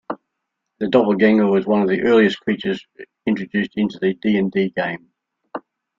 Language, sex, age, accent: English, male, 70-79, Australian English